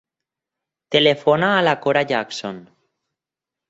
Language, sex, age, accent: Catalan, male, 19-29, valencià